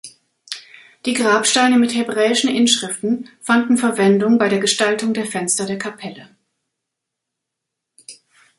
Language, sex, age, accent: German, female, 50-59, Deutschland Deutsch